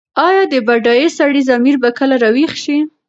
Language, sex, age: Pashto, female, under 19